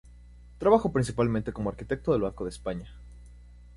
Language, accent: Spanish, México